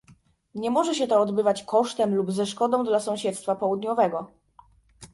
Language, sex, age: Polish, female, 19-29